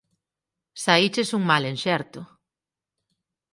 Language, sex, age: Galician, female, 30-39